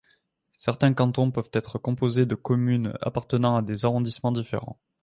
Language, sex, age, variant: French, male, 19-29, Français de métropole